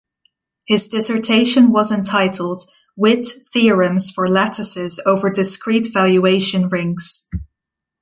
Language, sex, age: English, female, 19-29